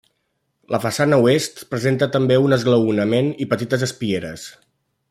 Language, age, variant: Catalan, 40-49, Central